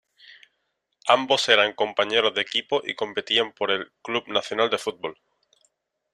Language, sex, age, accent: Spanish, male, under 19, España: Sur peninsular (Andalucia, Extremadura, Murcia)